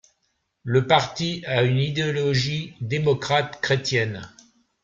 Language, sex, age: French, male, 70-79